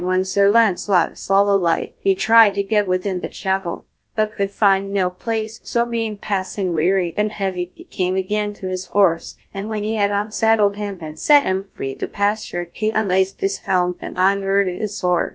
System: TTS, GlowTTS